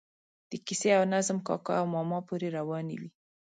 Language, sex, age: Pashto, female, 19-29